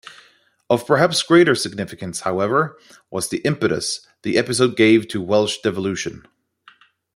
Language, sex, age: English, male, 30-39